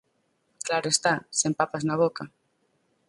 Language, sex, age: Galician, female, 19-29